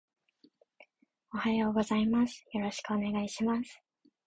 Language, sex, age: Japanese, female, 19-29